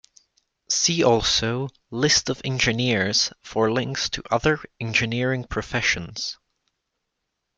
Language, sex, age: English, male, under 19